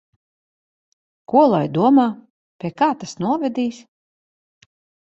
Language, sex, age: Latvian, female, 40-49